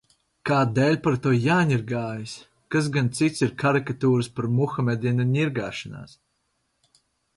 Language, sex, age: Latvian, male, 19-29